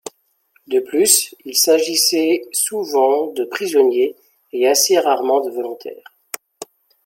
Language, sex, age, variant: French, male, 40-49, Français de métropole